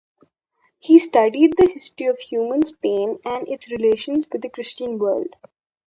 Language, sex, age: English, female, under 19